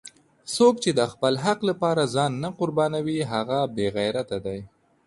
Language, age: Pashto, under 19